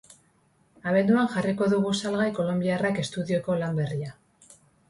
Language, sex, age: Basque, female, 40-49